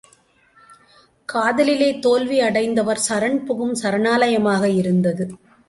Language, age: Tamil, 50-59